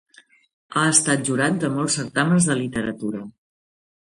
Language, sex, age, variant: Catalan, female, 50-59, Central